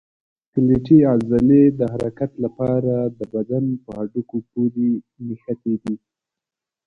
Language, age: Pashto, 30-39